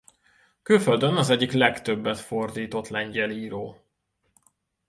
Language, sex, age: Hungarian, male, 30-39